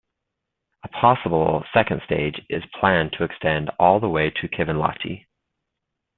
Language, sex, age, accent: English, male, 30-39, United States English